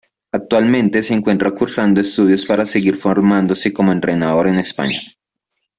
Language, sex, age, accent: Spanish, male, 19-29, Andino-Pacífico: Colombia, Perú, Ecuador, oeste de Bolivia y Venezuela andina